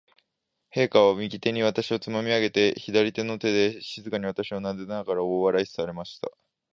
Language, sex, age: Japanese, male, 19-29